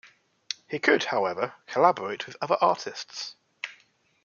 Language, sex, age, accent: English, male, 19-29, England English